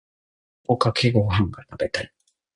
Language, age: Japanese, 30-39